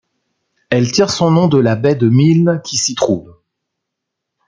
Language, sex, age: French, male, 40-49